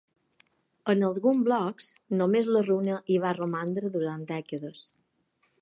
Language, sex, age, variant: Catalan, female, 40-49, Balear